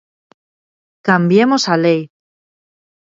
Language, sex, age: Galician, female, 30-39